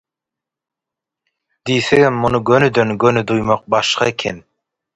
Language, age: Turkmen, 19-29